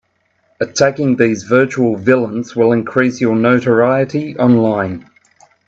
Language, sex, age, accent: English, male, 40-49, Australian English